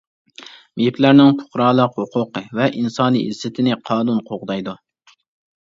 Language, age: Uyghur, 19-29